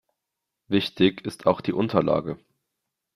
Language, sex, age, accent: German, male, 19-29, Deutschland Deutsch